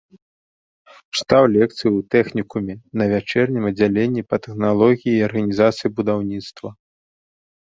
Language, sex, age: Belarusian, male, 19-29